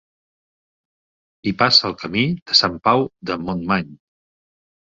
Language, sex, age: Catalan, male, 50-59